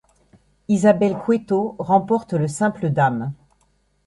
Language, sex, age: French, female, 50-59